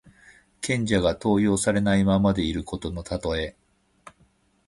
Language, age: Japanese, 50-59